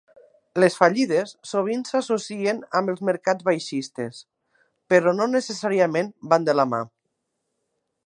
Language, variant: Catalan, Nord-Occidental